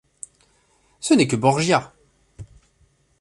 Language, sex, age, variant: French, male, 30-39, Français de métropole